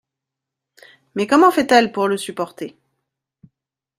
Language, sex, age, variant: French, female, 40-49, Français de métropole